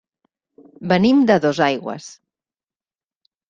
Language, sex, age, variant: Catalan, female, 40-49, Central